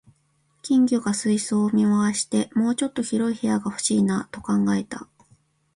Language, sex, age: Japanese, female, 40-49